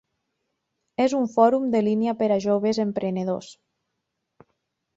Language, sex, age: Catalan, female, 30-39